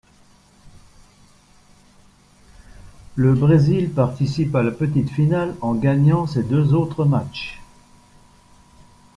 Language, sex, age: French, male, 60-69